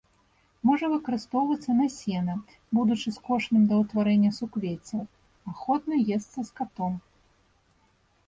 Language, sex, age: Belarusian, female, 30-39